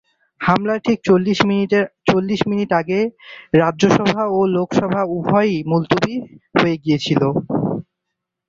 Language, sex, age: Bengali, male, 19-29